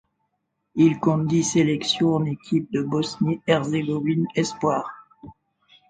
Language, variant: French, Français de métropole